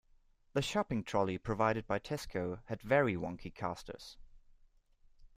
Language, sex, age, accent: English, male, 19-29, United States English